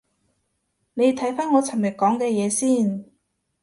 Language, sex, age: Cantonese, female, 30-39